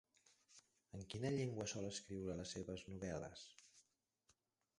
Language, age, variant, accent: Catalan, 40-49, Central, central